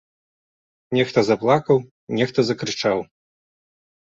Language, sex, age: Belarusian, male, 30-39